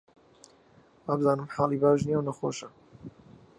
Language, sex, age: Central Kurdish, male, 19-29